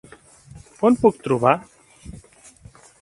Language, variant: Catalan, Central